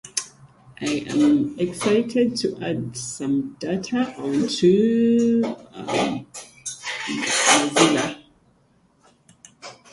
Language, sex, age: English, female, 30-39